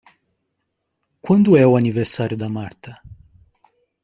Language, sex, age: Portuguese, male, 40-49